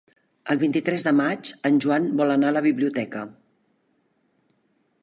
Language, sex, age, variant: Catalan, female, 50-59, Central